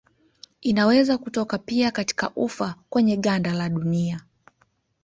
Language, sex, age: Swahili, female, 19-29